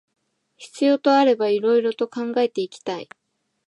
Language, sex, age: Japanese, female, 19-29